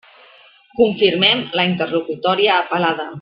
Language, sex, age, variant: Catalan, female, 40-49, Central